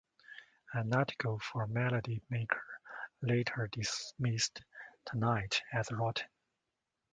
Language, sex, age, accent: English, male, 30-39, United States English